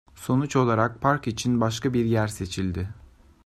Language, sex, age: Turkish, male, 19-29